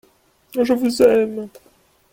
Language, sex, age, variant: French, male, 19-29, Français de métropole